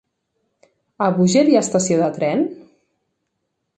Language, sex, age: Catalan, female, 30-39